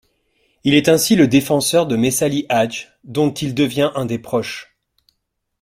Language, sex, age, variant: French, male, 40-49, Français de métropole